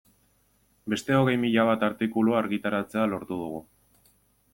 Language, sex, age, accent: Basque, male, 19-29, Erdialdekoa edo Nafarra (Gipuzkoa, Nafarroa)